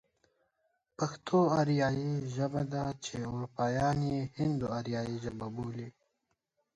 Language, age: Pashto, 19-29